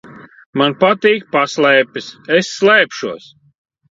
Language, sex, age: Latvian, male, 50-59